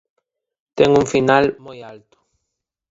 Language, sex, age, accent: Galician, male, 40-49, Atlántico (seseo e gheada)